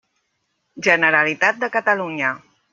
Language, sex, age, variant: Catalan, male, 50-59, Central